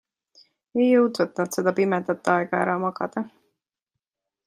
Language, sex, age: Estonian, female, 19-29